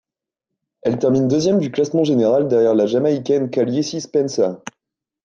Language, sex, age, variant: French, male, 19-29, Français de métropole